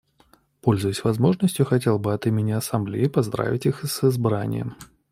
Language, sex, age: Russian, male, 30-39